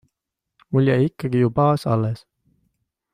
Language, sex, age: Estonian, male, 19-29